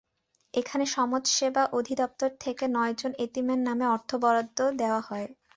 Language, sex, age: Bengali, female, 19-29